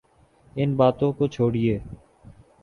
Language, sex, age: Urdu, male, 19-29